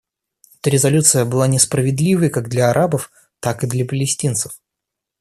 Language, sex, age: Russian, male, under 19